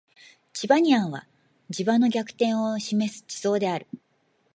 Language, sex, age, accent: Japanese, female, 40-49, 標準語